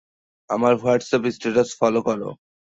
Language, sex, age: Bengali, male, 19-29